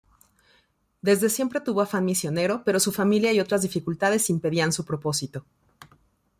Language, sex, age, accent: Spanish, female, 40-49, México